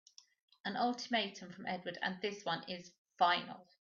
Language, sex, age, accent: English, female, 50-59, England English